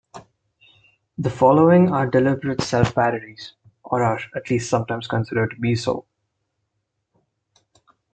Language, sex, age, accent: English, male, 19-29, India and South Asia (India, Pakistan, Sri Lanka)